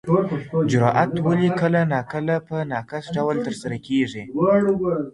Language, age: Pashto, under 19